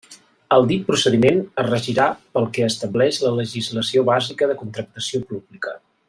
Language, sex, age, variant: Catalan, male, 40-49, Central